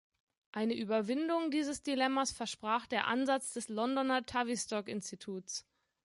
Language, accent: German, Deutschland Deutsch